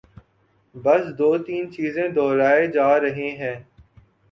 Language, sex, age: Urdu, male, 19-29